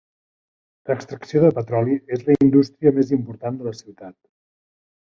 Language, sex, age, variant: Catalan, male, 50-59, Nord-Occidental